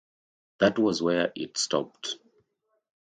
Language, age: English, 30-39